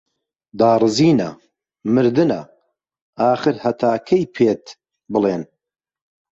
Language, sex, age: Central Kurdish, male, 30-39